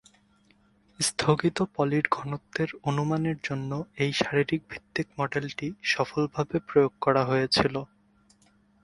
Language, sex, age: Bengali, male, 19-29